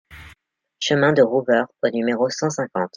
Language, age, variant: French, 19-29, Français de métropole